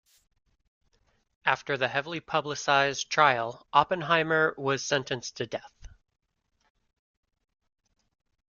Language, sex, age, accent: English, male, 19-29, United States English